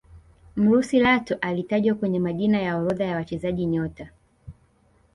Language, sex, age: Swahili, female, 19-29